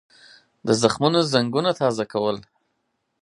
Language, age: Pashto, 40-49